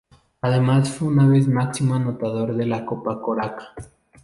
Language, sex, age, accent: Spanish, male, 19-29, México